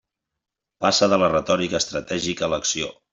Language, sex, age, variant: Catalan, male, 40-49, Central